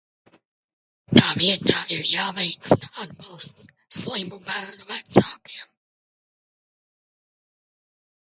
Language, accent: Latvian, bez akcenta